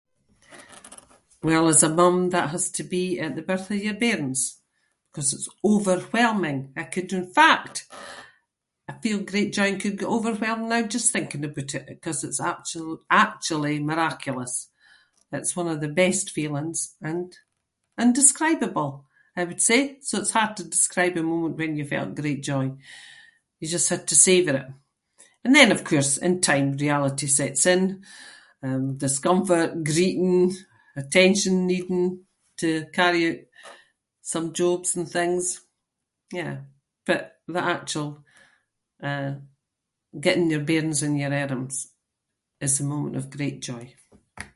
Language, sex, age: Scots, female, 70-79